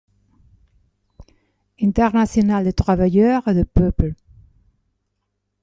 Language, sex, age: Basque, female, 50-59